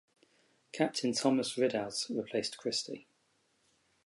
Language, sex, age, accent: English, male, 40-49, England English